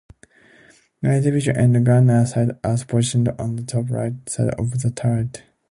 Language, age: English, 19-29